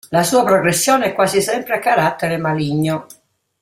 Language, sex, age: Italian, female, 60-69